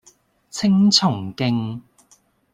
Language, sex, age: Cantonese, female, 30-39